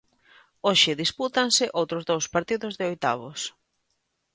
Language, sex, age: Galician, female, 30-39